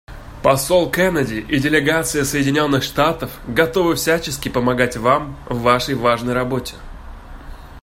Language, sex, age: Russian, male, 19-29